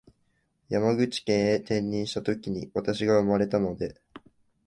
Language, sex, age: Japanese, male, 19-29